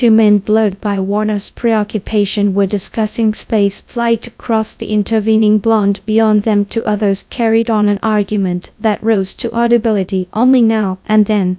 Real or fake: fake